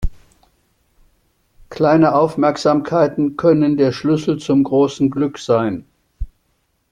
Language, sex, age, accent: German, male, 70-79, Deutschland Deutsch